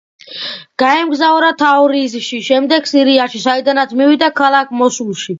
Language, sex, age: Georgian, male, under 19